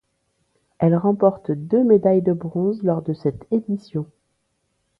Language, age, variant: French, 30-39, Français de métropole